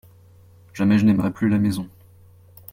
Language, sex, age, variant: French, male, 30-39, Français de métropole